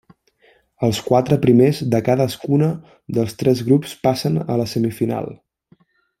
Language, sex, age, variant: Catalan, male, 19-29, Central